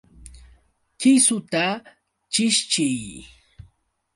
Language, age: Yauyos Quechua, 30-39